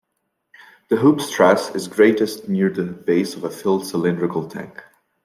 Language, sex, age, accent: English, male, 19-29, United States English